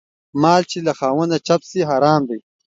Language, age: Pashto, 19-29